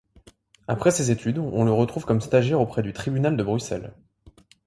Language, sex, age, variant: French, male, 19-29, Français de métropole